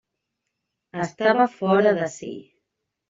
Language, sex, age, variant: Catalan, female, 30-39, Central